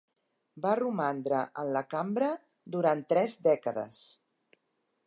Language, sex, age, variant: Catalan, female, 60-69, Central